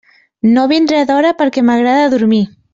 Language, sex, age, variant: Catalan, female, 19-29, Central